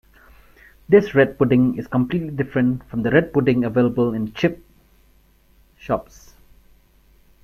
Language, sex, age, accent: English, male, 30-39, India and South Asia (India, Pakistan, Sri Lanka)